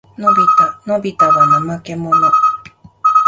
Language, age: Japanese, 40-49